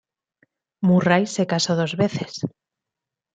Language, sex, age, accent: Spanish, female, 30-39, España: Centro-Sur peninsular (Madrid, Toledo, Castilla-La Mancha)